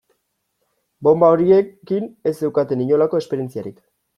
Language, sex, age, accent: Basque, male, 19-29, Erdialdekoa edo Nafarra (Gipuzkoa, Nafarroa)